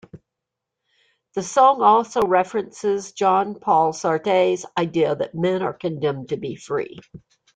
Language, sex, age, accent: English, female, 60-69, United States English